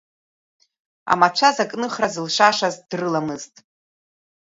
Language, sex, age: Abkhazian, female, 30-39